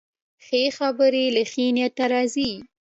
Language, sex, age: Pashto, female, 19-29